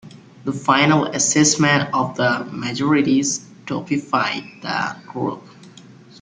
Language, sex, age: English, male, 19-29